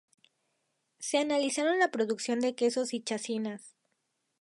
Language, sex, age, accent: Spanish, female, 19-29, México